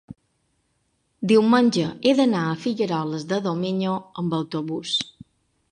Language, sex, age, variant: Catalan, female, 40-49, Balear